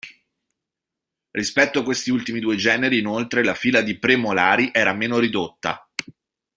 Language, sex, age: Italian, male, 30-39